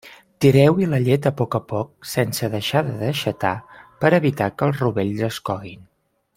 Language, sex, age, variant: Catalan, male, 30-39, Central